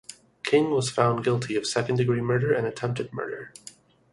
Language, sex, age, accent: English, male, 19-29, United States English